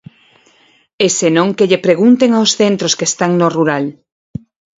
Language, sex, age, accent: Galician, female, 50-59, Normativo (estándar)